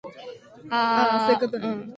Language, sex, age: English, female, 19-29